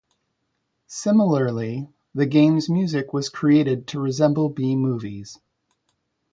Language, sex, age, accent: English, male, 50-59, United States English